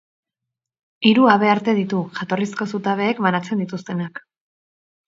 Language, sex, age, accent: Basque, female, 30-39, Erdialdekoa edo Nafarra (Gipuzkoa, Nafarroa)